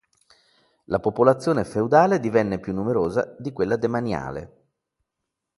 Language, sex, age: Italian, male, 40-49